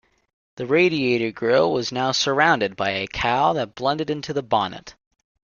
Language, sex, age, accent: English, male, under 19, United States English